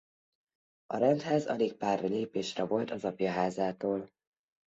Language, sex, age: Hungarian, female, 40-49